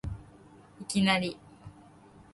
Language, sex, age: Japanese, female, under 19